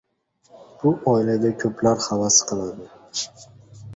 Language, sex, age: Uzbek, male, under 19